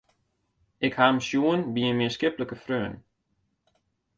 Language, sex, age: Western Frisian, male, 19-29